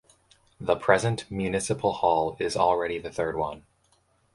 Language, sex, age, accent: English, male, 19-29, United States English